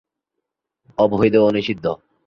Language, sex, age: Bengali, male, 19-29